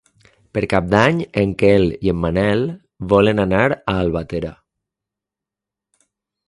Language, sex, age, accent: Catalan, male, 40-49, valencià